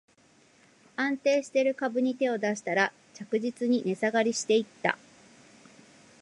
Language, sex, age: Japanese, female, 40-49